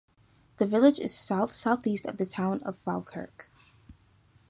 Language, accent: English, United States English